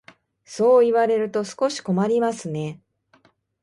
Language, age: Japanese, 40-49